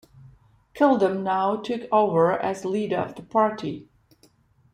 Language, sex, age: English, female, 30-39